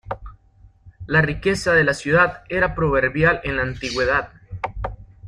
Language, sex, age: Spanish, male, 19-29